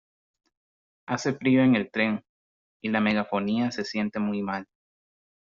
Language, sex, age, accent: Spanish, male, 19-29, América central